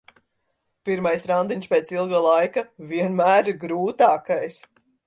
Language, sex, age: Latvian, female, 40-49